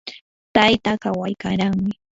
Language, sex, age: Yanahuanca Pasco Quechua, female, 19-29